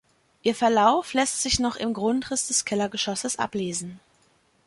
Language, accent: German, Deutschland Deutsch